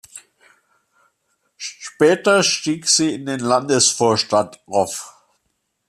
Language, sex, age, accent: German, male, 60-69, Deutschland Deutsch